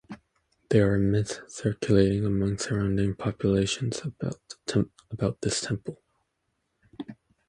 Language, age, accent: English, 19-29, United States English